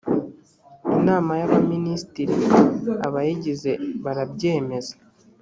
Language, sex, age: Kinyarwanda, male, under 19